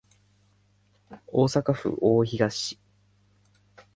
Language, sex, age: Japanese, male, 19-29